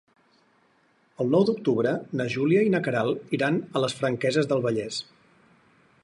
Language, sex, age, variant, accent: Catalan, male, 40-49, Central, central